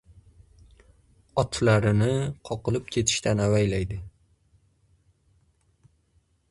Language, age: Uzbek, 19-29